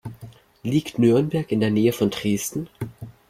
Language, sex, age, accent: German, male, under 19, Deutschland Deutsch